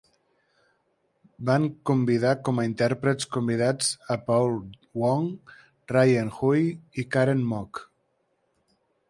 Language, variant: Catalan, Central